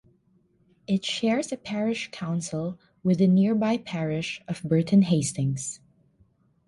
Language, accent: English, Filipino